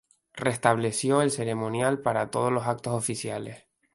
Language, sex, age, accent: Spanish, male, 19-29, España: Islas Canarias